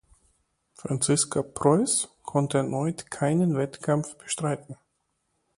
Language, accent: German, Deutschland Deutsch